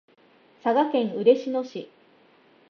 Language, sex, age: Japanese, female, 30-39